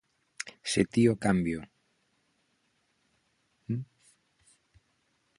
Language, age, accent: Galician, 50-59, Normativo (estándar)